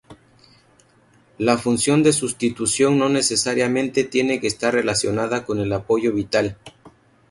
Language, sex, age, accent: Spanish, male, 30-39, México